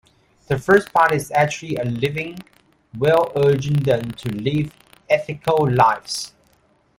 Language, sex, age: English, male, 30-39